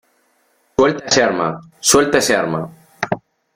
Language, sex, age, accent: Spanish, male, 19-29, España: Norte peninsular (Asturias, Castilla y León, Cantabria, País Vasco, Navarra, Aragón, La Rioja, Guadalajara, Cuenca)